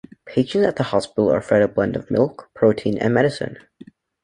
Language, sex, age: English, male, under 19